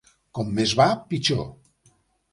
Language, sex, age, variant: Catalan, male, 60-69, Central